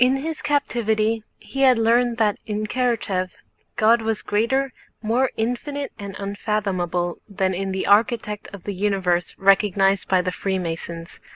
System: none